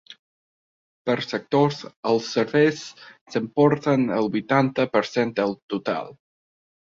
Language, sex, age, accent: Catalan, male, 19-29, aprenent (recent, des d'altres llengües)